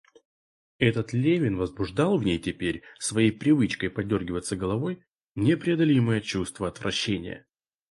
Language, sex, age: Russian, male, 19-29